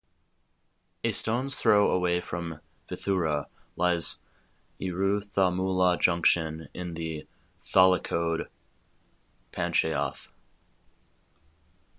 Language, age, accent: English, 30-39, United States English